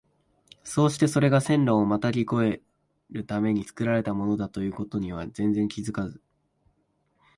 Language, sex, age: Japanese, male, 19-29